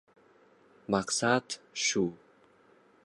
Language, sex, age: Uzbek, male, 19-29